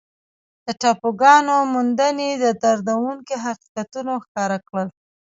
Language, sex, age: Pashto, female, 19-29